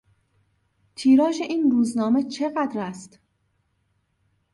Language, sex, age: Persian, female, 30-39